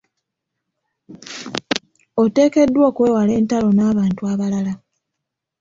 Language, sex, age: Ganda, female, 19-29